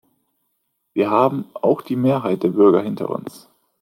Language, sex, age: German, male, 19-29